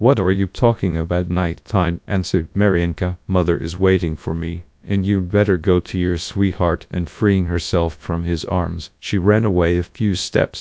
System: TTS, GradTTS